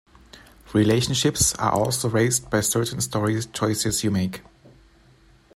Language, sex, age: English, male, 30-39